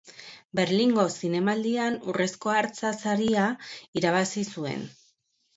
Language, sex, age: Basque, female, 40-49